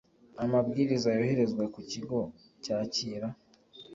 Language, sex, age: Kinyarwanda, male, 19-29